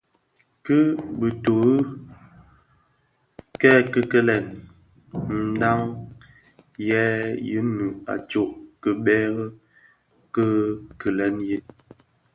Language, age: Bafia, 19-29